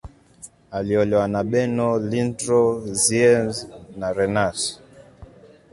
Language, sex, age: Swahili, male, 19-29